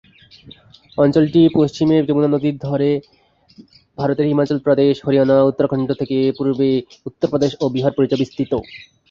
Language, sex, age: Bengali, male, under 19